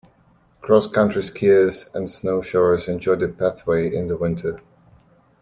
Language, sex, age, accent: English, male, 30-39, England English